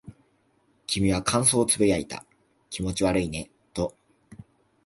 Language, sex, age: Japanese, male, under 19